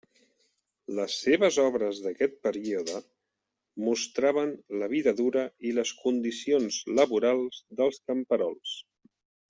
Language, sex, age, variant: Catalan, male, 40-49, Central